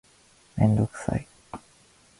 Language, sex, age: Japanese, male, 19-29